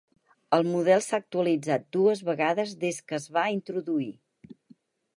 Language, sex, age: Catalan, female, 60-69